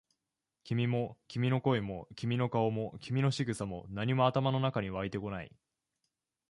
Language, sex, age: Japanese, male, 19-29